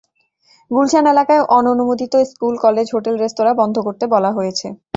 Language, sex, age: Bengali, female, 19-29